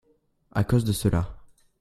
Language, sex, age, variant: French, male, under 19, Français de métropole